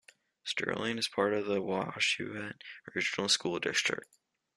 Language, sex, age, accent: English, male, under 19, United States English